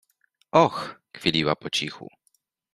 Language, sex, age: Polish, male, 19-29